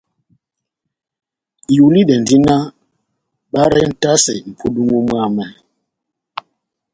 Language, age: Batanga, 70-79